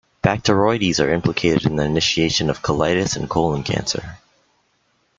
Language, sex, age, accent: English, male, 19-29, United States English